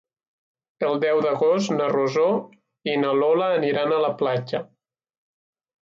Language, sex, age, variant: Catalan, male, 19-29, Nord-Occidental